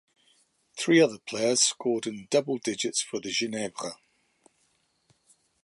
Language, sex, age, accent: English, male, 60-69, England English